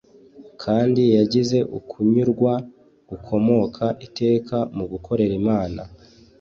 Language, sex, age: Kinyarwanda, male, 19-29